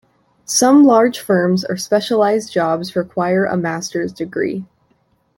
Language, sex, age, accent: English, female, under 19, United States English